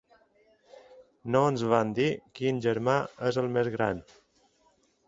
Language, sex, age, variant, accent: Catalan, male, 40-49, Balear, balear